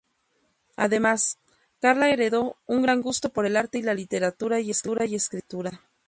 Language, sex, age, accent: Spanish, female, 30-39, México